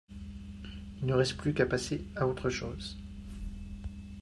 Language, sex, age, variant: French, male, 40-49, Français de métropole